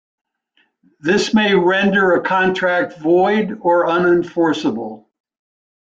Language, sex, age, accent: English, male, 80-89, United States English